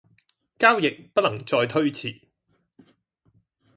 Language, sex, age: Cantonese, male, 30-39